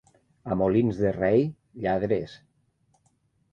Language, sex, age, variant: Catalan, male, 50-59, Nord-Occidental